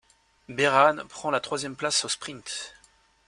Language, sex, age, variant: French, male, 30-39, Français de métropole